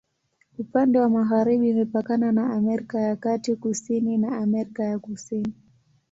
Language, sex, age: Swahili, female, 19-29